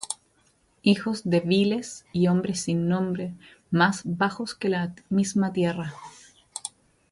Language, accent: Spanish, Chileno: Chile, Cuyo